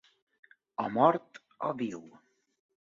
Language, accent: Catalan, mallorquí